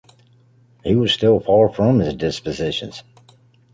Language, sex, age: English, male, 50-59